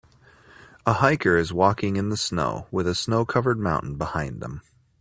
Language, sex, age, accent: English, male, 19-29, United States English